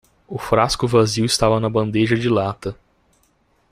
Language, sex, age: Portuguese, male, 19-29